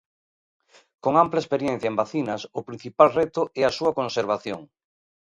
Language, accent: Galician, Oriental (común en zona oriental)